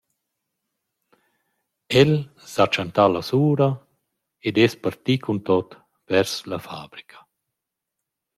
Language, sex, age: Romansh, male, 40-49